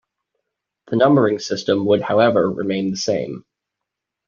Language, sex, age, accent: English, male, 19-29, United States English